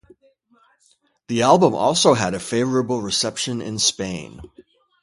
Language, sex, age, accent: English, male, 50-59, United States English